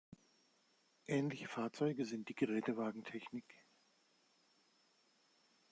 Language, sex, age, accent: German, male, 50-59, Deutschland Deutsch